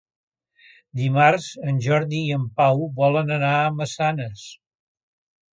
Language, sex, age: Catalan, male, 70-79